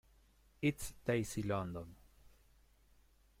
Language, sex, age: Spanish, male, 50-59